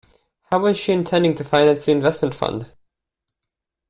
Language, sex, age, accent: English, male, 19-29, Canadian English